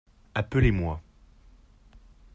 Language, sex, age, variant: French, male, 19-29, Français de métropole